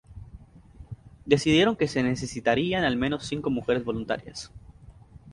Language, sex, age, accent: Spanish, male, 19-29, América central